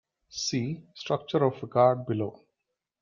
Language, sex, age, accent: English, male, 30-39, India and South Asia (India, Pakistan, Sri Lanka)